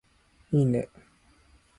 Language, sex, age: Japanese, male, 19-29